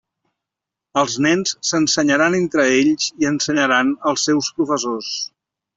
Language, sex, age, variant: Catalan, male, 50-59, Central